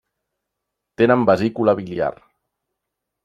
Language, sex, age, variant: Catalan, male, 40-49, Central